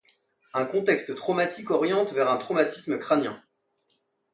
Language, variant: French, Français de métropole